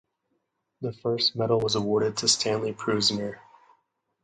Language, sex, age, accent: English, male, 30-39, United States English